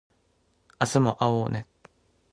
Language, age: Japanese, 19-29